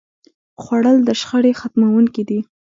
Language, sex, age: Pashto, female, 19-29